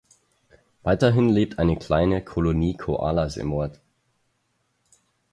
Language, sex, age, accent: German, male, 19-29, Österreichisches Deutsch